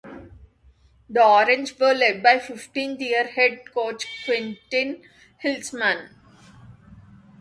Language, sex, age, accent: English, female, 30-39, India and South Asia (India, Pakistan, Sri Lanka)